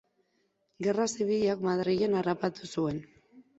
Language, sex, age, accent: Basque, female, 19-29, Mendebalekoa (Araba, Bizkaia, Gipuzkoako mendebaleko herri batzuk)